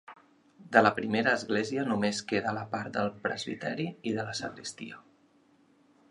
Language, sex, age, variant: Catalan, male, 30-39, Central